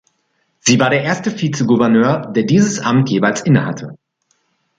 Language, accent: German, Deutschland Deutsch